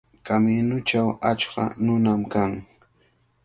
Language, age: Cajatambo North Lima Quechua, 19-29